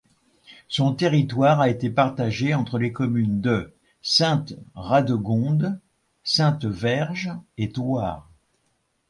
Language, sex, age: French, male, 70-79